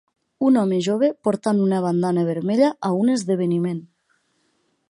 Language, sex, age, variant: Catalan, female, 19-29, Nord-Occidental